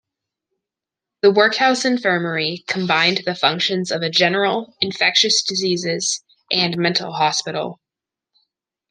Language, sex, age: English, female, under 19